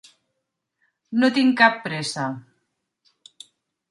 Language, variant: Catalan, Central